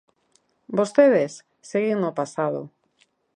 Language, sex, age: Galician, female, 40-49